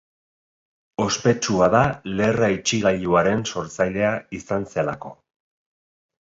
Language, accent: Basque, Erdialdekoa edo Nafarra (Gipuzkoa, Nafarroa)